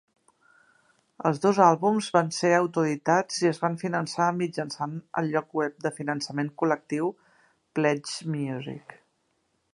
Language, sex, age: Catalan, female, 50-59